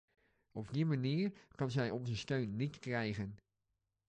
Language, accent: Dutch, Nederlands Nederlands